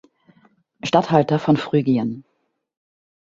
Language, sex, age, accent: German, female, 50-59, Deutschland Deutsch